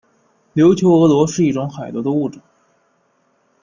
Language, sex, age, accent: Chinese, male, 19-29, 出生地：山东省